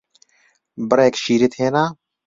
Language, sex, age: Central Kurdish, male, 19-29